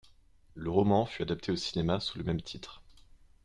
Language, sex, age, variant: French, male, 19-29, Français de métropole